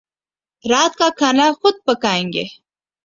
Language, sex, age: Urdu, female, 19-29